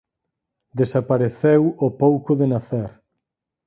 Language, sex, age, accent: Galician, male, 30-39, Normativo (estándar)